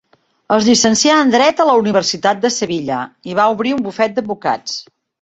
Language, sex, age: Catalan, female, 60-69